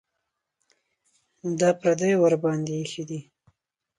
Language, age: Pashto, 19-29